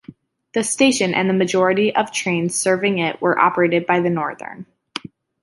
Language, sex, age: English, female, 19-29